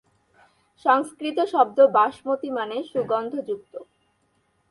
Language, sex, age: Bengali, female, under 19